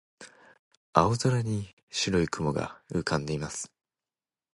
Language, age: Japanese, 19-29